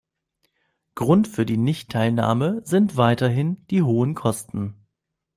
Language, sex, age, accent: German, male, 19-29, Deutschland Deutsch